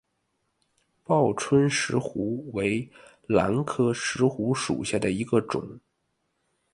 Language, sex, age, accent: Chinese, male, 19-29, 出生地：北京市